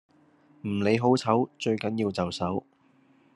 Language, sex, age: Cantonese, male, 19-29